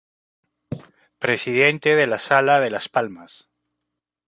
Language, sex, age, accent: Spanish, male, 40-49, Andino-Pacífico: Colombia, Perú, Ecuador, oeste de Bolivia y Venezuela andina